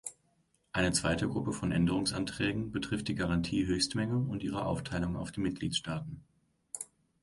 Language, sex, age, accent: German, male, 19-29, Deutschland Deutsch